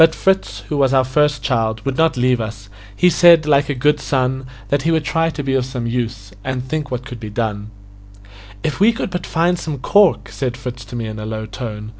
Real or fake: real